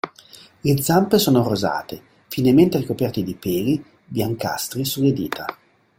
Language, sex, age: Italian, male, 50-59